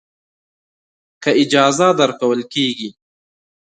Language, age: Pashto, 19-29